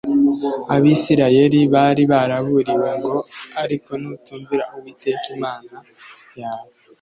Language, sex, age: Kinyarwanda, male, 19-29